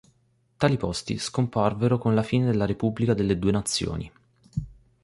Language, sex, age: Italian, male, 19-29